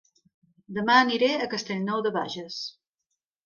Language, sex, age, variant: Catalan, female, 60-69, Central